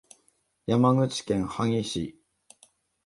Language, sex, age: Japanese, male, 40-49